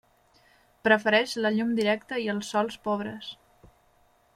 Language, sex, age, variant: Catalan, female, 19-29, Central